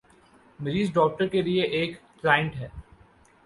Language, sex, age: Urdu, male, 19-29